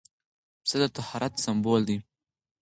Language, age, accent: Pashto, 19-29, کندهاری لهجه